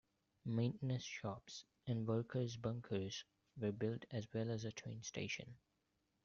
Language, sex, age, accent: English, male, 19-29, India and South Asia (India, Pakistan, Sri Lanka)